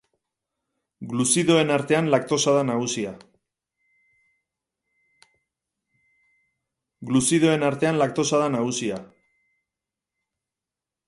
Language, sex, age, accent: Basque, male, 30-39, Erdialdekoa edo Nafarra (Gipuzkoa, Nafarroa)